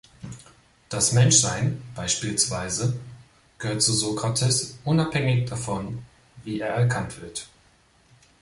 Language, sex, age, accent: German, male, 30-39, Deutschland Deutsch